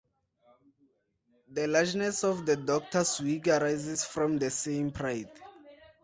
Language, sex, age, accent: English, male, under 19, Southern African (South Africa, Zimbabwe, Namibia)